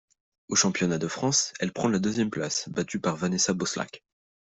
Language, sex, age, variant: French, male, under 19, Français de métropole